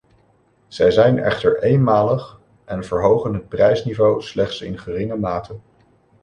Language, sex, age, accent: Dutch, male, 19-29, Nederlands Nederlands